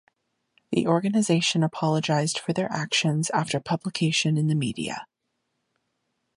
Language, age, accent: English, 19-29, United States English